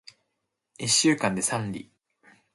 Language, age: Japanese, 19-29